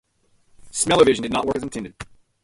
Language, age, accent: English, 30-39, United States English